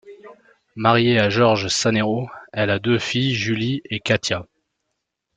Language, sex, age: French, male, 30-39